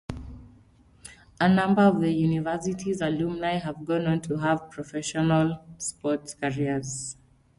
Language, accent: English, Kenyan English